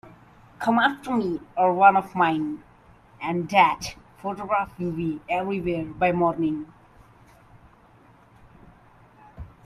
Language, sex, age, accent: English, male, under 19, India and South Asia (India, Pakistan, Sri Lanka)